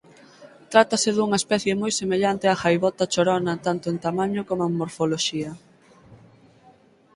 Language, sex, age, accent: Galician, female, 19-29, Atlántico (seseo e gheada)